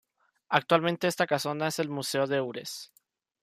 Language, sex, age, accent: Spanish, male, under 19, México